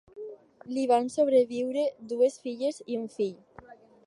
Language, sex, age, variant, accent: Catalan, female, under 19, Alacantí, valencià